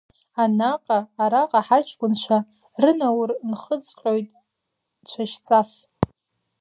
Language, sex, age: Abkhazian, female, 19-29